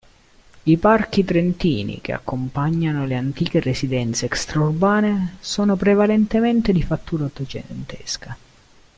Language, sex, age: Italian, male, 19-29